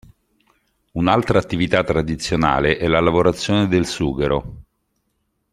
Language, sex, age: Italian, male, 50-59